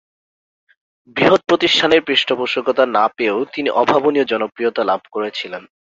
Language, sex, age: Bengali, male, 19-29